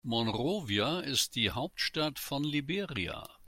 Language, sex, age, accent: German, male, 70-79, Deutschland Deutsch